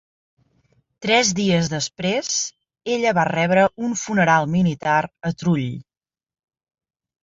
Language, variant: Catalan, Central